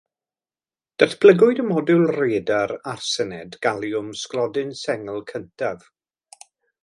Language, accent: Welsh, Y Deyrnas Unedig Cymraeg